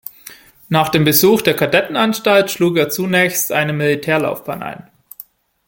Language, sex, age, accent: German, male, 19-29, Deutschland Deutsch